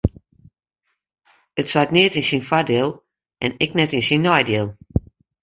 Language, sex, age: Western Frisian, female, 50-59